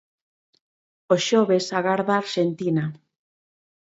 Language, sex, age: Galician, female, 40-49